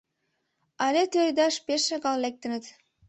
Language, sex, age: Mari, female, under 19